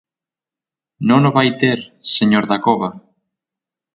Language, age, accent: Galician, 30-39, Oriental (común en zona oriental); Normativo (estándar)